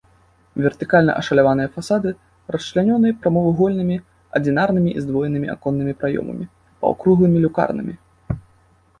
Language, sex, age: Belarusian, male, 19-29